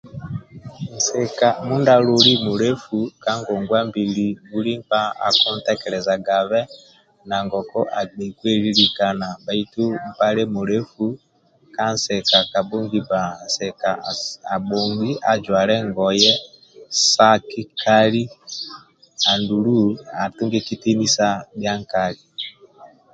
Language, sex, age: Amba (Uganda), male, 50-59